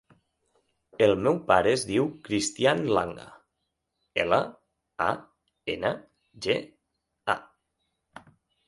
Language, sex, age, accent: Catalan, male, 19-29, central; nord-occidental